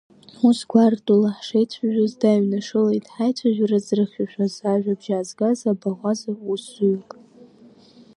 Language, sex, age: Abkhazian, female, under 19